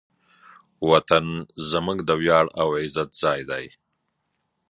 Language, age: Pashto, 40-49